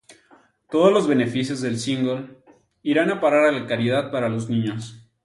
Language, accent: Spanish, México